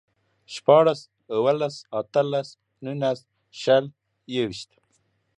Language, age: Pashto, 30-39